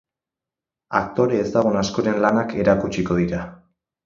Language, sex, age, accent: Basque, male, 19-29, Erdialdekoa edo Nafarra (Gipuzkoa, Nafarroa)